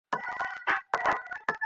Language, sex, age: Bengali, male, 19-29